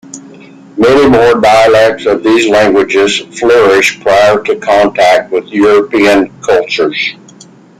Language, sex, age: English, male, 60-69